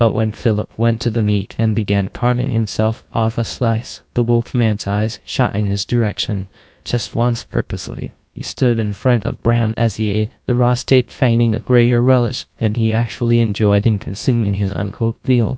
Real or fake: fake